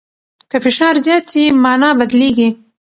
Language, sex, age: Pashto, female, 30-39